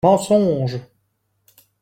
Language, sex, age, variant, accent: French, male, 19-29, Français d'Europe, Français de Belgique